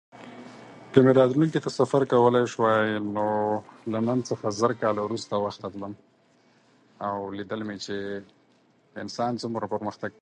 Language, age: Pashto, 19-29